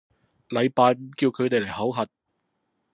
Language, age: Cantonese, 30-39